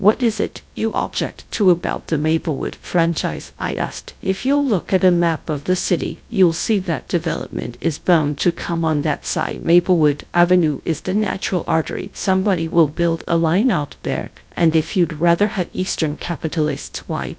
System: TTS, GradTTS